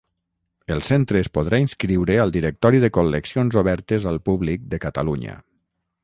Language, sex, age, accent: Catalan, male, 40-49, valencià